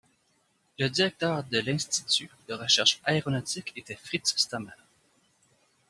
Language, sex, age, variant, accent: French, male, 30-39, Français d'Amérique du Nord, Français du Canada